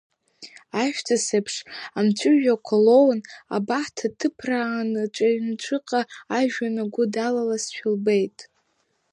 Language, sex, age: Abkhazian, female, under 19